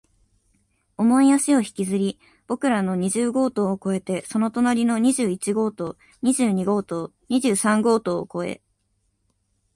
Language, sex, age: Japanese, female, 19-29